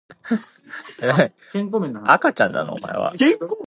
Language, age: English, 19-29